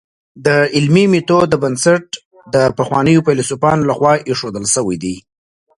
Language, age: Pashto, 40-49